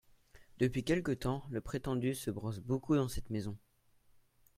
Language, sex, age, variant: French, male, under 19, Français de métropole